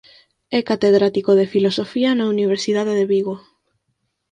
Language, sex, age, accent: Galician, female, under 19, Normativo (estándar)